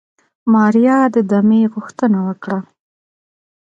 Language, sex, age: Pashto, female, 30-39